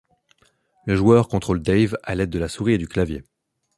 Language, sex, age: French, male, 19-29